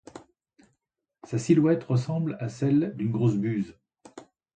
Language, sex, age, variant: French, male, 50-59, Français de métropole